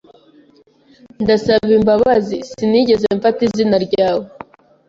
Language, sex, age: Kinyarwanda, female, 19-29